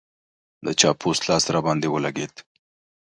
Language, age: Pashto, 30-39